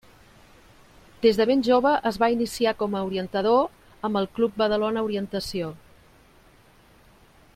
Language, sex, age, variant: Catalan, female, 40-49, Septentrional